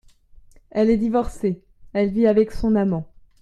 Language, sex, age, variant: French, male, 30-39, Français de métropole